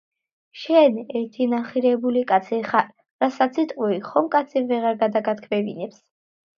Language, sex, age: Georgian, female, under 19